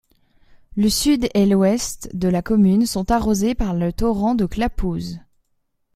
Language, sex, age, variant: French, female, 19-29, Français de métropole